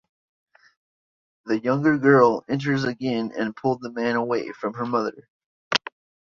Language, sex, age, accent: English, male, 30-39, United States English